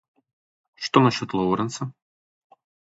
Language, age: Russian, 30-39